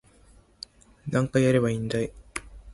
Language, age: Japanese, 19-29